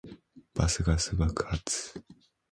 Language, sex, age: Japanese, male, 19-29